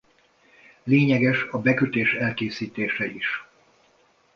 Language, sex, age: Hungarian, male, 60-69